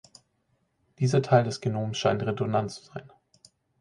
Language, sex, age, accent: German, male, 40-49, Deutschland Deutsch